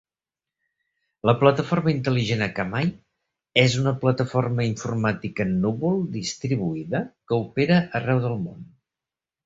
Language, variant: Catalan, Central